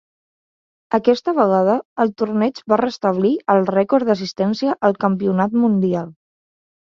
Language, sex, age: Catalan, female, 19-29